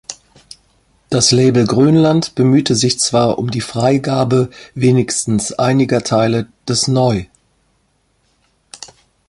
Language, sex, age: German, female, 50-59